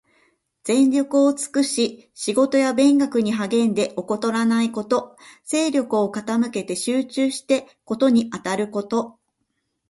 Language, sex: Japanese, female